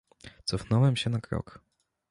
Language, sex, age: Polish, male, 19-29